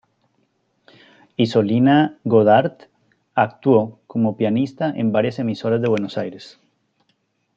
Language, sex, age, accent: Spanish, male, 30-39, Andino-Pacífico: Colombia, Perú, Ecuador, oeste de Bolivia y Venezuela andina